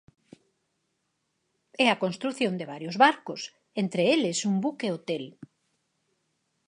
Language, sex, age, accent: Galician, female, 50-59, Normativo (estándar)